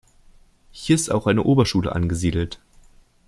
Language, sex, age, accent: German, male, 19-29, Deutschland Deutsch